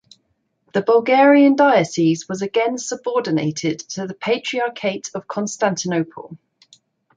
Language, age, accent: English, 30-39, England English